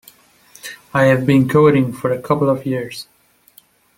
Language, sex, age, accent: English, male, 19-29, United States English